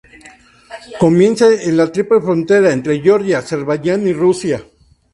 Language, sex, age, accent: Spanish, male, 50-59, México